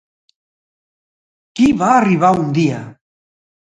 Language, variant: Catalan, Central